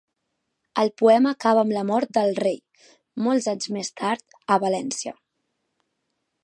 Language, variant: Catalan, Central